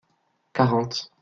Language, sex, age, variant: French, male, under 19, Français de métropole